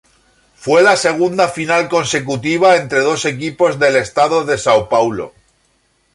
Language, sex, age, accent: Spanish, male, 40-49, España: Centro-Sur peninsular (Madrid, Toledo, Castilla-La Mancha)